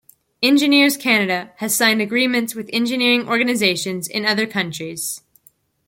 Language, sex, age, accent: English, female, under 19, United States English